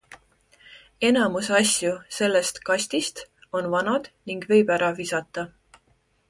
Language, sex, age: Estonian, female, 19-29